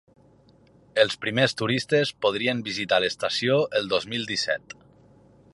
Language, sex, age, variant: Catalan, male, 30-39, Nord-Occidental